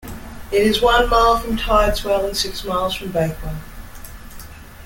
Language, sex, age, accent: English, female, 50-59, Australian English